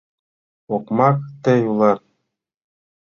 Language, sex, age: Mari, male, 40-49